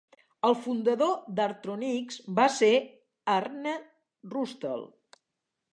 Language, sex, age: Catalan, female, 60-69